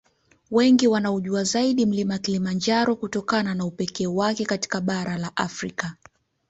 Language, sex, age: Swahili, female, 19-29